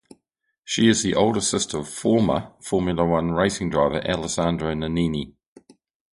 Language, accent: English, New Zealand English